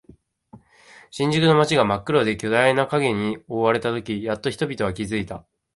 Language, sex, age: Japanese, male, 19-29